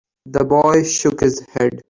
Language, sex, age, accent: English, male, 60-69, India and South Asia (India, Pakistan, Sri Lanka)